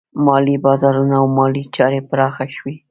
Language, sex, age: Pashto, female, 50-59